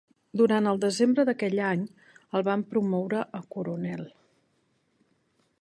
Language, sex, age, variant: Catalan, female, 50-59, Central